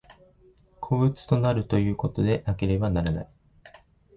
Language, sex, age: Japanese, male, 19-29